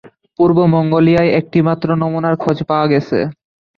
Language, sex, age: Bengali, male, under 19